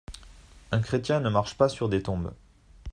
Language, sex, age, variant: French, male, 19-29, Français de métropole